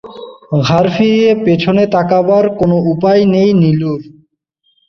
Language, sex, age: Bengali, male, 19-29